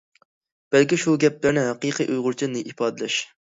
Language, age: Uyghur, 19-29